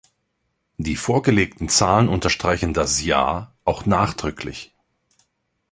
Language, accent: German, Deutschland Deutsch